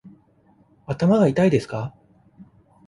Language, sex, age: Japanese, male, 40-49